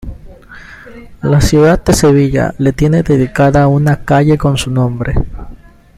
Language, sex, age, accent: Spanish, male, 19-29, Andino-Pacífico: Colombia, Perú, Ecuador, oeste de Bolivia y Venezuela andina